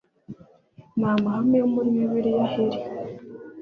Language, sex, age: Kinyarwanda, female, 19-29